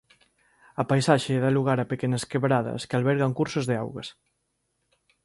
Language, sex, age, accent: Galician, male, 30-39, Normativo (estándar)